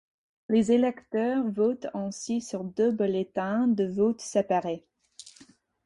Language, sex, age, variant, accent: French, female, 19-29, Français d'Amérique du Nord, Français des États-Unis